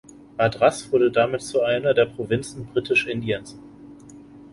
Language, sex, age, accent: German, male, 19-29, Deutschland Deutsch